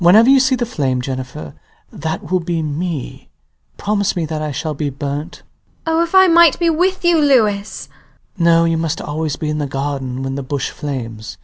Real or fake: real